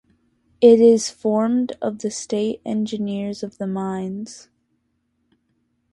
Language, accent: English, United States English